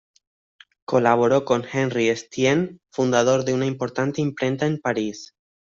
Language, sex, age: Spanish, male, 19-29